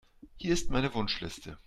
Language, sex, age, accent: German, male, 40-49, Deutschland Deutsch